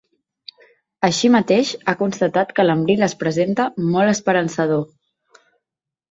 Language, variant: Catalan, Central